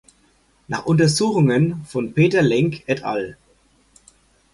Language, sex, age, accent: German, male, 40-49, Deutschland Deutsch